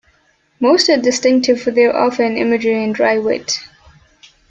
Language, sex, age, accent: English, female, 19-29, United States English